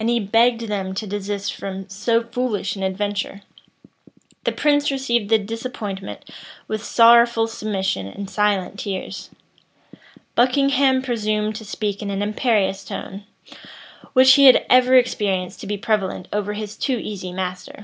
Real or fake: real